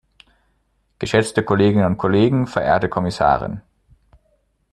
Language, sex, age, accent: German, male, 30-39, Deutschland Deutsch